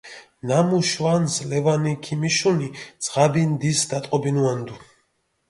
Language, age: Mingrelian, 30-39